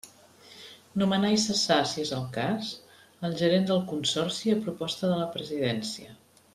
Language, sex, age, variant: Catalan, female, 50-59, Central